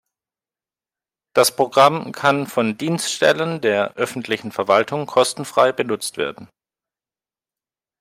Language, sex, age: German, male, 30-39